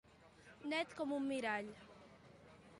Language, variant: Catalan, Septentrional